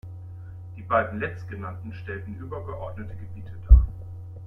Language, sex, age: German, male, 50-59